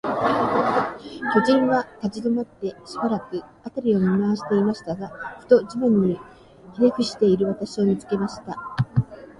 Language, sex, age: Japanese, female, 60-69